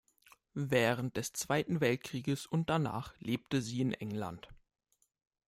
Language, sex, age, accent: German, male, 19-29, Deutschland Deutsch